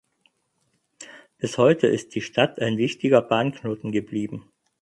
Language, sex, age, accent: German, male, 50-59, Deutschland Deutsch